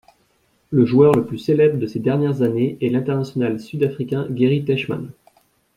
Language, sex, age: French, male, 30-39